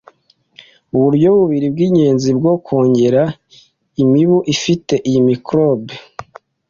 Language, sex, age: Kinyarwanda, male, 19-29